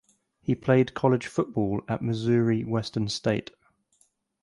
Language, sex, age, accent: English, male, 19-29, England English